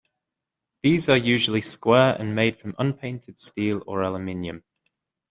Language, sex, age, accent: English, male, 19-29, England English